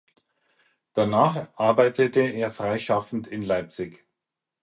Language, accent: German, Österreichisches Deutsch